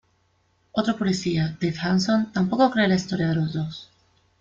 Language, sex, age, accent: Spanish, female, 30-39, España: Centro-Sur peninsular (Madrid, Toledo, Castilla-La Mancha)